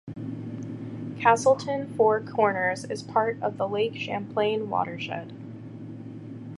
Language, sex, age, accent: English, male, 19-29, United States English